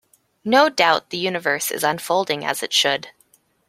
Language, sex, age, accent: English, female, 19-29, Canadian English